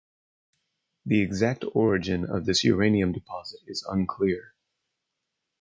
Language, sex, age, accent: English, male, 40-49, United States English